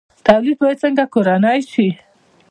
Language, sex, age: Pashto, female, 19-29